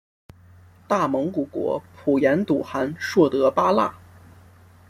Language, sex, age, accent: Chinese, male, 19-29, 出生地：辽宁省